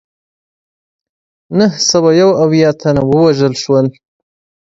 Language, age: Pashto, 19-29